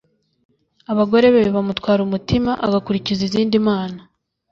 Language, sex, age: Kinyarwanda, female, under 19